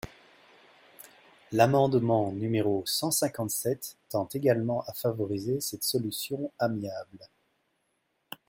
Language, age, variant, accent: French, 40-49, Français d'Europe, Français de Belgique